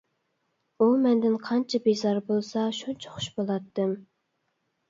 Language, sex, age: Uyghur, female, 19-29